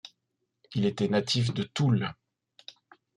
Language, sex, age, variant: French, male, 30-39, Français de métropole